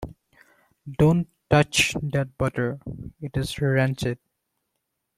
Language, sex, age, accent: English, male, 19-29, India and South Asia (India, Pakistan, Sri Lanka)